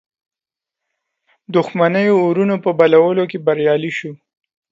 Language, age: Pashto, 30-39